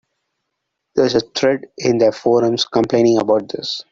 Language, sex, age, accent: English, male, 19-29, India and South Asia (India, Pakistan, Sri Lanka)